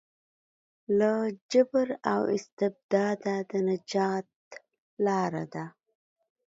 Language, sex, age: Pashto, female, 30-39